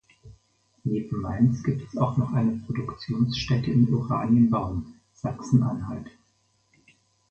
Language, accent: German, Deutschland Deutsch